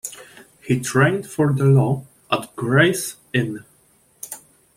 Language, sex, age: English, male, 19-29